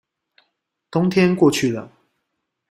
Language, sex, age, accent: Chinese, male, 30-39, 出生地：高雄市